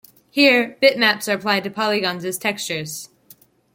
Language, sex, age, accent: English, female, under 19, United States English